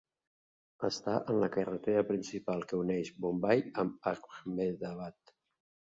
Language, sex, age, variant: Catalan, male, 50-59, Central